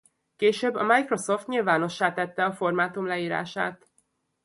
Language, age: Hungarian, 30-39